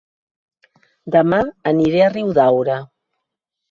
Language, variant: Catalan, Central